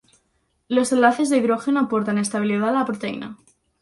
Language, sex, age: Spanish, female, under 19